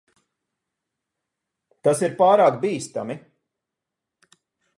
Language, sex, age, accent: Latvian, male, 40-49, Rigas